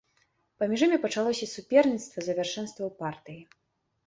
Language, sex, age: Belarusian, female, 19-29